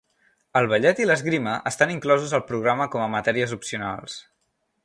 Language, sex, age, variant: Catalan, male, 19-29, Central